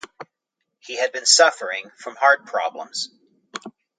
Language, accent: English, United States English